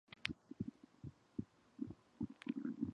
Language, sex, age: English, female, 19-29